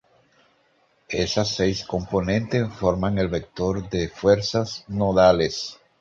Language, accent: Spanish, Caribe: Cuba, Venezuela, Puerto Rico, República Dominicana, Panamá, Colombia caribeña, México caribeño, Costa del golfo de México